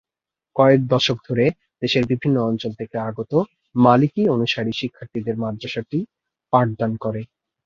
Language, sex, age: Bengali, male, 19-29